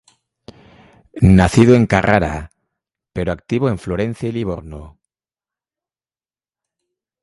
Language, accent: Spanish, España: Centro-Sur peninsular (Madrid, Toledo, Castilla-La Mancha)